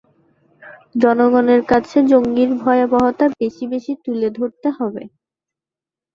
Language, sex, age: Bengali, female, 19-29